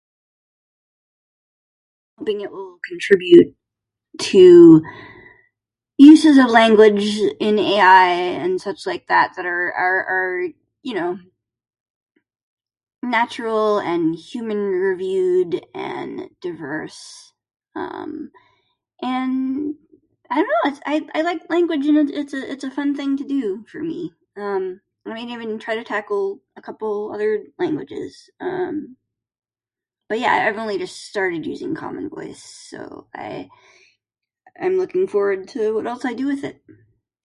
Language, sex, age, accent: English, female, 30-39, United States English